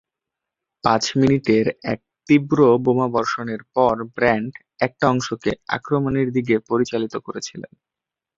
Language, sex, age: Bengali, male, under 19